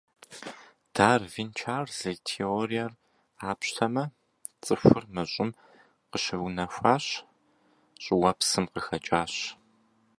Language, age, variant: Kabardian, 19-29, Адыгэбзэ (Къэбэрдей, Кирил, псоми зэдай)